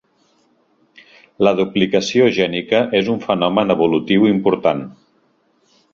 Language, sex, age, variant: Catalan, male, 50-59, Central